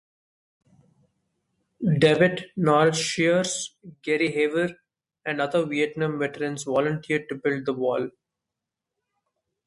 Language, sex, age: English, male, 19-29